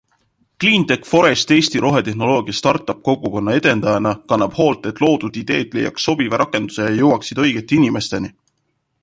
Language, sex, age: Estonian, male, 19-29